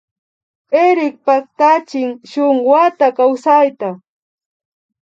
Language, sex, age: Imbabura Highland Quichua, female, 30-39